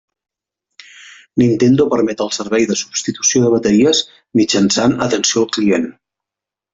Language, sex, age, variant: Catalan, male, 50-59, Central